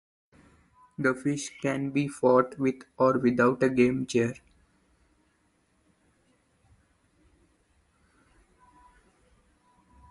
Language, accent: English, India and South Asia (India, Pakistan, Sri Lanka)